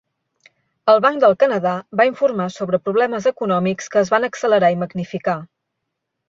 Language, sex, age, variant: Catalan, female, 19-29, Central